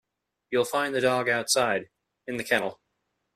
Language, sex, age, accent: English, male, 19-29, United States English